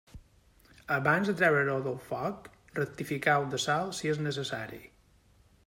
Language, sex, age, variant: Catalan, male, 40-49, Balear